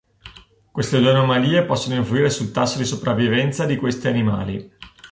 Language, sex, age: Italian, male, 30-39